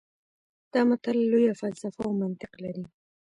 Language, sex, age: Pashto, female, 19-29